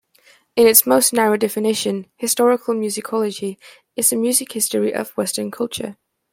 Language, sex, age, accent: English, female, under 19, England English